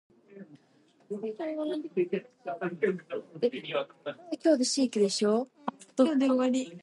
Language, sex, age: English, female, under 19